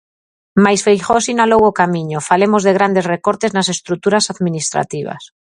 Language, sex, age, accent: Galician, female, 40-49, Normativo (estándar)